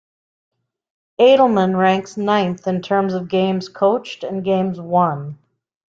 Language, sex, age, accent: English, female, 50-59, United States English